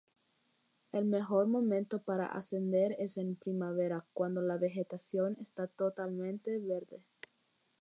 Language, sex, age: Spanish, female, under 19